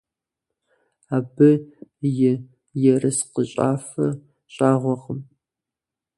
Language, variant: Kabardian, Адыгэбзэ (Къэбэрдей, Кирил, псоми зэдай)